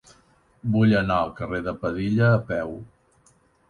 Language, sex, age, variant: Catalan, male, 60-69, Central